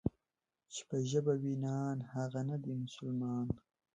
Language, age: Pashto, 19-29